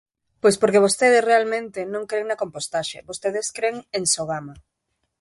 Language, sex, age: Galician, female, 30-39